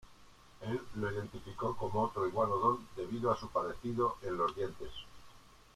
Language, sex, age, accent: Spanish, male, 60-69, España: Centro-Sur peninsular (Madrid, Toledo, Castilla-La Mancha)